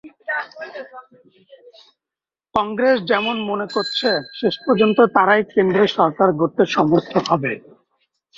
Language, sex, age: Bengali, male, 30-39